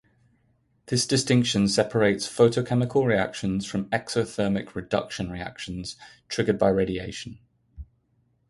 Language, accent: English, England English